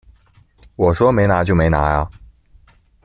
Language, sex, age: Chinese, male, under 19